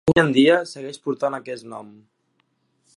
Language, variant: Catalan, Septentrional